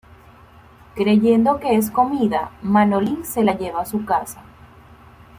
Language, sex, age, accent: Spanish, female, 19-29, Caribe: Cuba, Venezuela, Puerto Rico, República Dominicana, Panamá, Colombia caribeña, México caribeño, Costa del golfo de México